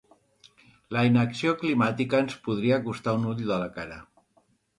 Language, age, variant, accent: Catalan, 50-59, Central, central